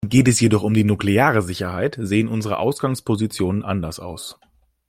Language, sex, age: German, male, 19-29